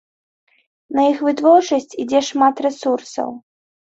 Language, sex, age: Belarusian, female, 19-29